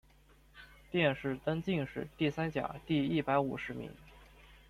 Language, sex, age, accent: Chinese, male, 19-29, 出生地：江苏省